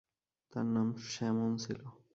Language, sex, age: Bengali, male, 19-29